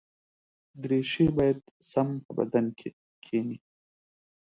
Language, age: Pashto, 30-39